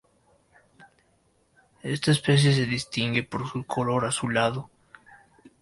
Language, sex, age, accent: Spanish, male, 19-29, Andino-Pacífico: Colombia, Perú, Ecuador, oeste de Bolivia y Venezuela andina